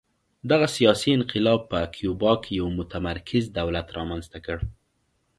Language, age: Pashto, 19-29